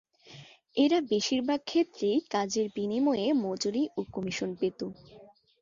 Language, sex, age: Bengali, female, under 19